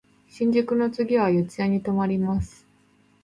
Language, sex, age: Japanese, female, 30-39